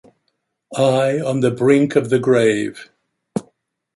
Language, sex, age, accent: English, male, 80-89, United States English